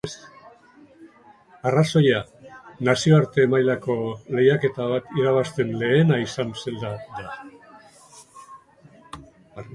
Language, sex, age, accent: Basque, female, 40-49, Mendebalekoa (Araba, Bizkaia, Gipuzkoako mendebaleko herri batzuk)